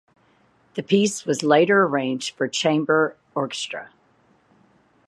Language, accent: English, United States English